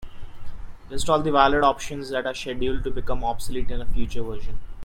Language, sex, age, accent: English, male, 19-29, India and South Asia (India, Pakistan, Sri Lanka)